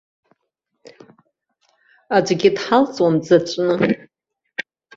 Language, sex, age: Abkhazian, female, 60-69